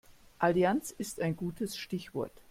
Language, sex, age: German, female, 50-59